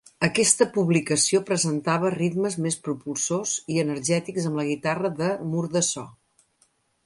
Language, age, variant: Catalan, 60-69, Central